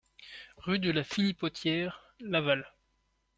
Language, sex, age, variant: French, male, 19-29, Français de métropole